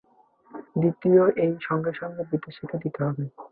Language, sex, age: Bengali, male, under 19